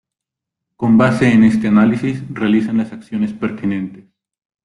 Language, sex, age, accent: Spanish, male, 30-39, México